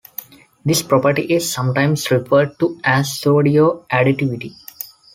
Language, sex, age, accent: English, male, 19-29, India and South Asia (India, Pakistan, Sri Lanka)